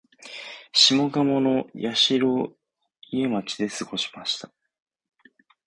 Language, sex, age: Japanese, male, 19-29